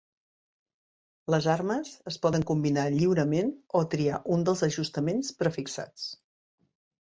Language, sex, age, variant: Catalan, female, 50-59, Central